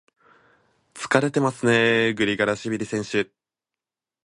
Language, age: Japanese, 19-29